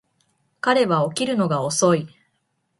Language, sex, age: Japanese, female, 19-29